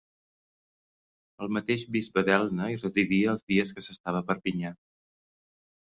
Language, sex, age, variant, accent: Catalan, male, 40-49, Balear, menorquí